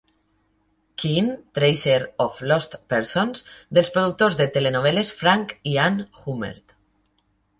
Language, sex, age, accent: Catalan, female, 30-39, valencià